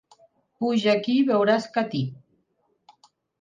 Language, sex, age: Catalan, female, 50-59